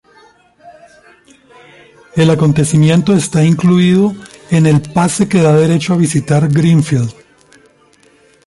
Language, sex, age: Spanish, male, 50-59